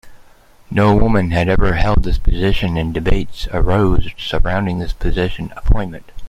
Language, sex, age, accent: English, male, 50-59, Canadian English